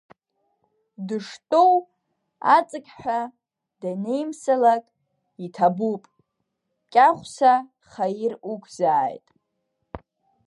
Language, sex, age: Abkhazian, female, under 19